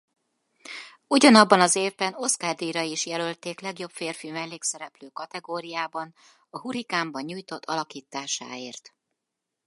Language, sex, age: Hungarian, female, 50-59